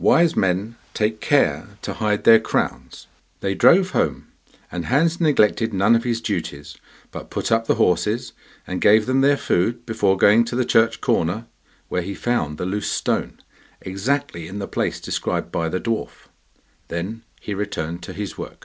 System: none